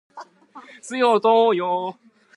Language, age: Cantonese, 19-29